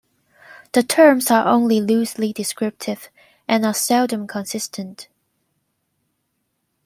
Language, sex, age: English, female, 19-29